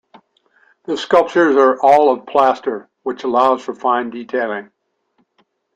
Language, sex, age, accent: English, male, 70-79, Canadian English